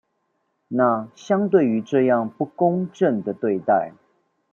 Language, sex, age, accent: Chinese, male, 40-49, 出生地：臺北市